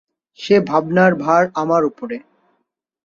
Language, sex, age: Bengali, male, 19-29